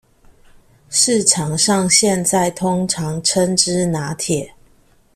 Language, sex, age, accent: Chinese, female, 40-49, 出生地：臺南市